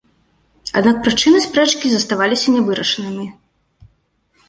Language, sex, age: Belarusian, female, 30-39